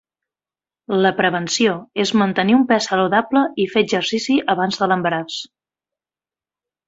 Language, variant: Catalan, Central